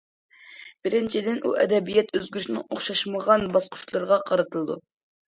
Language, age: Uyghur, 19-29